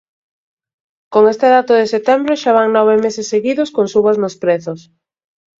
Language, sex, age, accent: Galician, female, 30-39, Central (gheada)